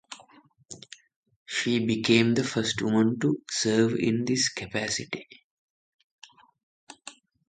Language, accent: English, India and South Asia (India, Pakistan, Sri Lanka)